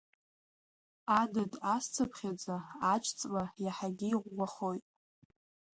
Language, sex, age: Abkhazian, female, under 19